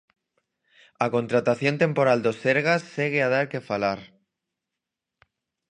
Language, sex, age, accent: Galician, male, 19-29, Normativo (estándar)